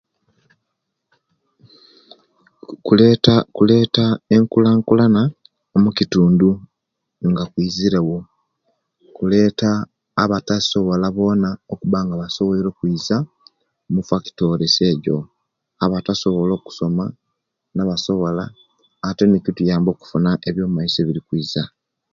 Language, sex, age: Kenyi, male, 40-49